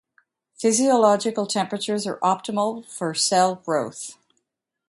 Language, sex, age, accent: English, female, 60-69, Canadian English